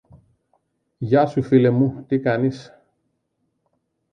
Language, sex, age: Greek, male, 40-49